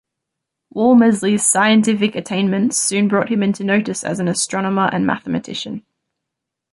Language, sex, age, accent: English, female, 19-29, Australian English